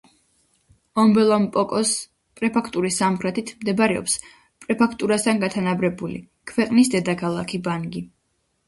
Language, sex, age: Georgian, female, under 19